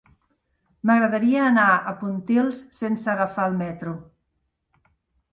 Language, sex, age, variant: Catalan, female, 50-59, Central